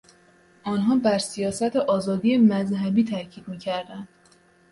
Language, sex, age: Persian, female, 19-29